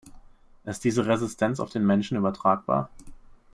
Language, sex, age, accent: German, male, under 19, Deutschland Deutsch